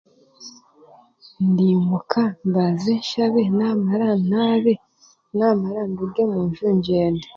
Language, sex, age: Chiga, female, 30-39